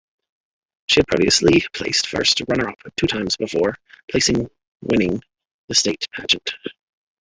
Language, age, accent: English, 30-39, Canadian English